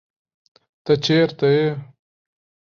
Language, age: Pashto, 19-29